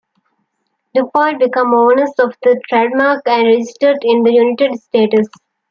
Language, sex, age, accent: English, female, 19-29, United States English